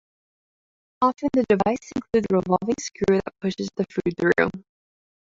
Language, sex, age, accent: English, female, 19-29, United States English